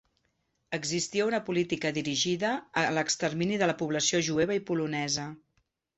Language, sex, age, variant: Catalan, female, 50-59, Central